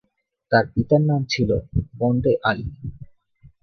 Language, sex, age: Bengali, male, 19-29